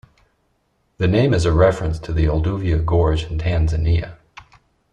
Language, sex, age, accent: English, male, 30-39, United States English